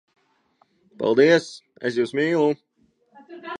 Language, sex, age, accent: Latvian, male, under 19, Kurzeme